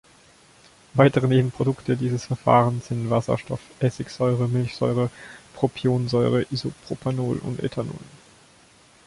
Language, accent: German, Deutschland Deutsch